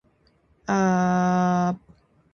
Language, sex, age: Indonesian, female, 19-29